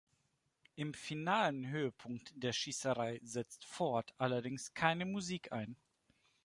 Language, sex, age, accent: German, male, 30-39, Deutschland Deutsch